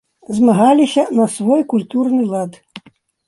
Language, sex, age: Belarusian, female, 70-79